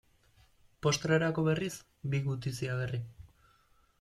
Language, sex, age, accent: Basque, male, 19-29, Mendebalekoa (Araba, Bizkaia, Gipuzkoako mendebaleko herri batzuk)